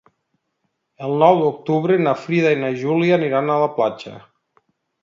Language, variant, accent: Catalan, Nord-Occidental, nord-occidental